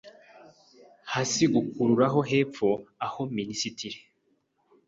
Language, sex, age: Kinyarwanda, male, 19-29